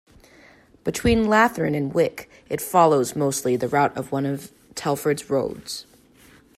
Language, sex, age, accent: English, female, 30-39, United States English